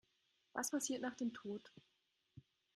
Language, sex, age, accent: German, female, 19-29, Deutschland Deutsch